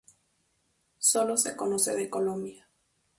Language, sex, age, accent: Spanish, female, 19-29, México